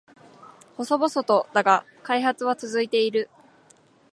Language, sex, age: Japanese, female, 19-29